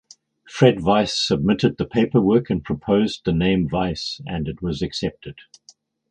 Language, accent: English, England English